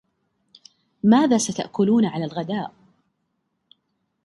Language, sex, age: Arabic, female, 30-39